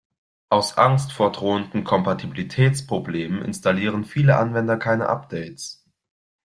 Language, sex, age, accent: German, male, 19-29, Deutschland Deutsch